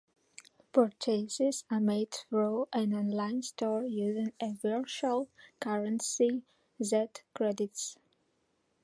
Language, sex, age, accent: English, female, 19-29, United States English